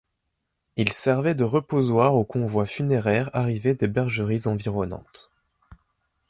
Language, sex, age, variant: French, male, 30-39, Français de métropole